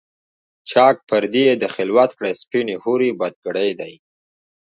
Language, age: Pashto, 19-29